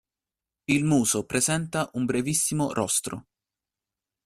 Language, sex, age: Italian, male, 19-29